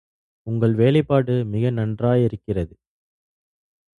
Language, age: Tamil, 40-49